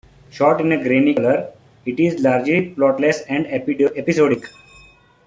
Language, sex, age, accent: English, male, 30-39, India and South Asia (India, Pakistan, Sri Lanka)